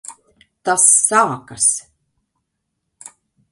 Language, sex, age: Latvian, female, 40-49